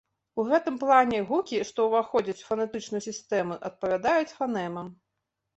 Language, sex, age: Belarusian, female, 40-49